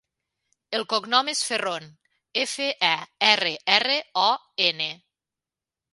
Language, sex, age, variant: Catalan, female, 40-49, Nord-Occidental